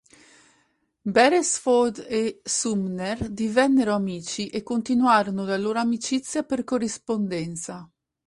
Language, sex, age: Italian, female, 30-39